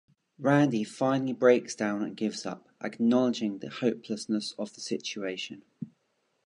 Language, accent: English, England English